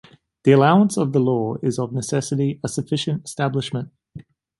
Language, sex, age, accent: English, male, 19-29, Australian English